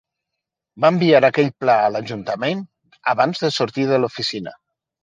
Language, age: Catalan, 50-59